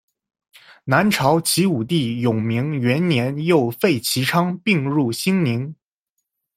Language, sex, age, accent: Chinese, male, 19-29, 出生地：江苏省